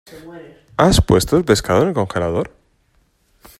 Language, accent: Spanish, España: Norte peninsular (Asturias, Castilla y León, Cantabria, País Vasco, Navarra, Aragón, La Rioja, Guadalajara, Cuenca)